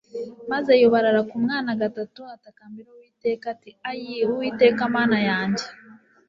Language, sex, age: Kinyarwanda, female, 19-29